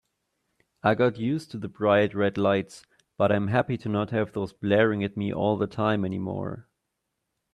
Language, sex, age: English, male, 19-29